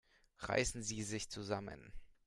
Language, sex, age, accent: German, male, under 19, Deutschland Deutsch